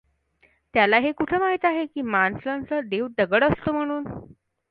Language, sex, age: Marathi, female, under 19